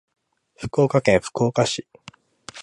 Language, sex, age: Japanese, male, 19-29